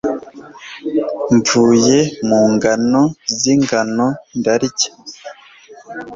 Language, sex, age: Kinyarwanda, male, 19-29